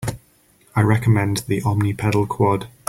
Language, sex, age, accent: English, male, 40-49, England English